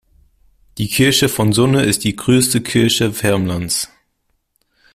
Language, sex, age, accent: German, male, under 19, Deutschland Deutsch